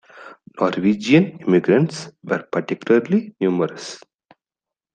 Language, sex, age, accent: English, male, 19-29, India and South Asia (India, Pakistan, Sri Lanka)